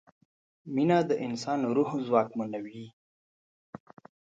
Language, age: Pashto, 30-39